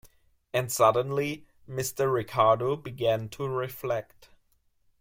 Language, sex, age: English, male, 19-29